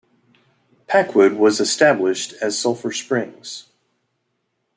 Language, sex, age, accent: English, male, 40-49, United States English